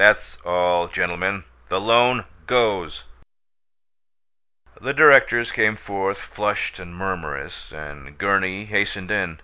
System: none